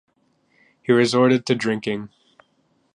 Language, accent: English, United States English